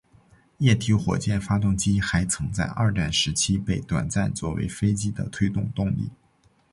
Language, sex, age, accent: Chinese, male, under 19, 出生地：黑龙江省